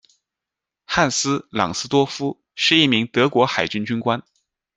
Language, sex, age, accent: Chinese, male, 30-39, 出生地：浙江省